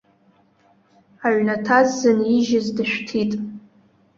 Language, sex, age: Abkhazian, female, under 19